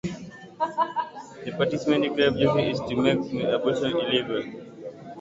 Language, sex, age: English, male, 19-29